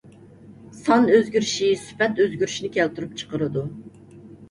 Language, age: Uyghur, 30-39